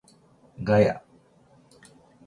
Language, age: Japanese, 40-49